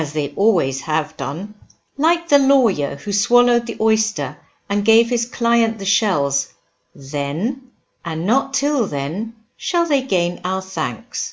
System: none